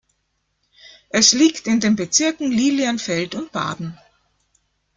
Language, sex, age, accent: German, female, 50-59, Österreichisches Deutsch